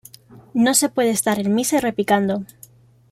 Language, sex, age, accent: Spanish, female, 19-29, España: Centro-Sur peninsular (Madrid, Toledo, Castilla-La Mancha)